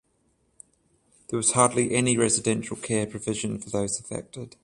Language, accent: English, United States English; Australian English; England English; New Zealand English; Welsh English